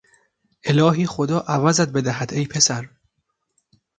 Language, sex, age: Persian, male, 19-29